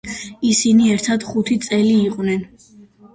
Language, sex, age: Georgian, female, 19-29